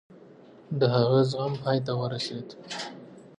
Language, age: Pashto, 30-39